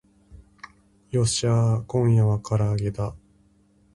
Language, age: Japanese, 19-29